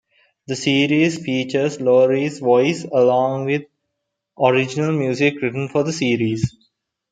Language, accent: English, India and South Asia (India, Pakistan, Sri Lanka)